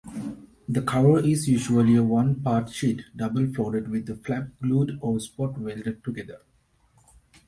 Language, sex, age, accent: English, male, 19-29, United States English